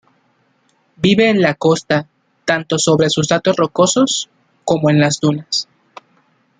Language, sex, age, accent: Spanish, male, 19-29, México